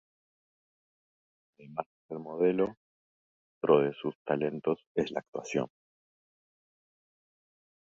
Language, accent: Spanish, Rioplatense: Argentina, Uruguay, este de Bolivia, Paraguay